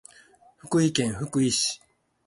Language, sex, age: Japanese, male, 50-59